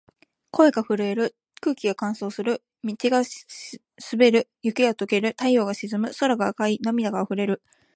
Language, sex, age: Japanese, female, 19-29